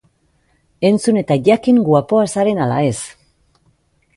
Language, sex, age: Basque, female, 40-49